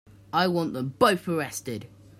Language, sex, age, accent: English, male, under 19, England English